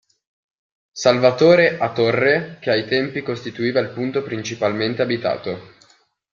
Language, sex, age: Italian, male, 19-29